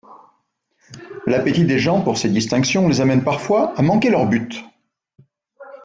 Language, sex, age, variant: French, male, 50-59, Français de métropole